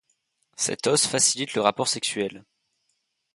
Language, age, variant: French, 19-29, Français de métropole